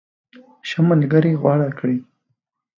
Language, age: Pashto, 19-29